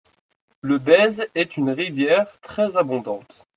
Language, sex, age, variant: French, male, 19-29, Français de métropole